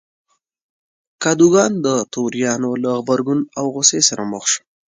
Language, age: Pashto, under 19